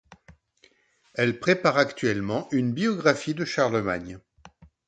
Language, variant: French, Français de métropole